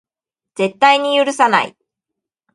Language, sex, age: Japanese, female, 40-49